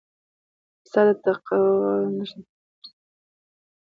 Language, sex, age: Pashto, female, 19-29